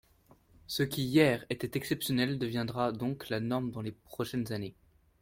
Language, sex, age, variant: French, male, 19-29, Français de métropole